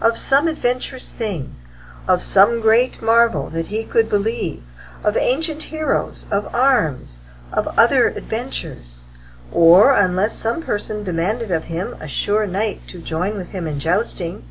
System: none